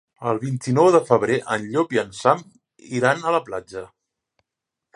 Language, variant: Catalan, Central